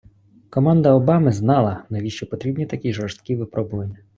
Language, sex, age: Ukrainian, male, 30-39